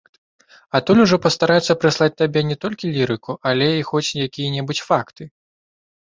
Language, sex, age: Belarusian, male, under 19